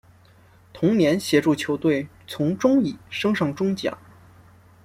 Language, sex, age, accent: Chinese, male, 19-29, 出生地：辽宁省